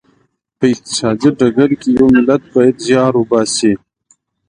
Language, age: Pashto, 30-39